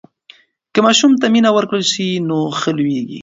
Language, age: Pashto, 19-29